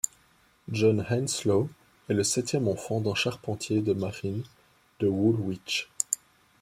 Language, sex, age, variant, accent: French, male, 19-29, Français d'Europe, Français de Belgique